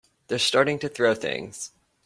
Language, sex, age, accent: English, male, under 19, United States English